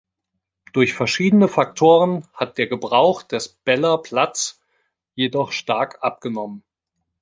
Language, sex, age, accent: German, male, 40-49, Deutschland Deutsch